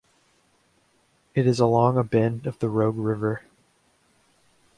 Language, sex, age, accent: English, male, 19-29, United States English